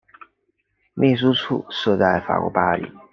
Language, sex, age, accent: Chinese, male, 19-29, 出生地：湖北省